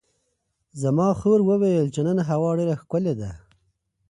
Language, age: Pashto, 19-29